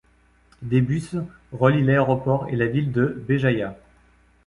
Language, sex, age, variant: French, male, 40-49, Français de métropole